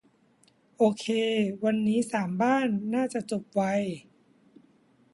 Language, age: Thai, 30-39